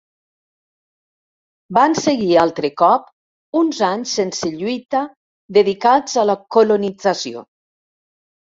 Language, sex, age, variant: Catalan, female, 60-69, Septentrional